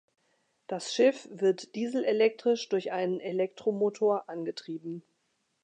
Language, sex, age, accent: German, female, 50-59, Deutschland Deutsch